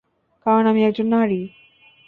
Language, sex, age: Bengali, female, 19-29